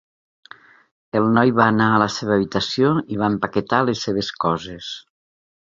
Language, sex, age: Catalan, female, 60-69